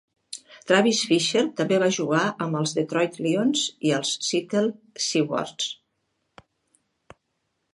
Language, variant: Catalan, Central